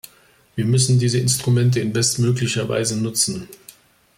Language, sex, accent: German, male, Deutschland Deutsch